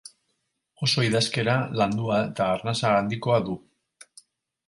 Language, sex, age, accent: Basque, male, 40-49, Mendebalekoa (Araba, Bizkaia, Gipuzkoako mendebaleko herri batzuk)